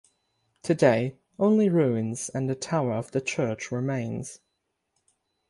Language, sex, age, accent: English, male, 19-29, United States English; England English